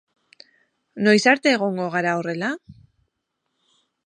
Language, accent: Basque, Erdialdekoa edo Nafarra (Gipuzkoa, Nafarroa)